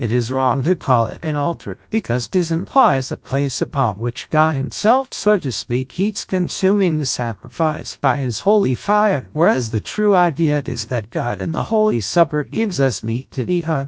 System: TTS, GlowTTS